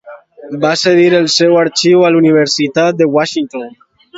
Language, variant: Catalan, Alacantí